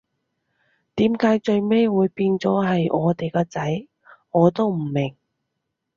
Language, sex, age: Cantonese, female, 30-39